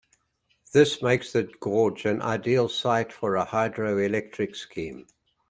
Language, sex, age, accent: English, male, 70-79, New Zealand English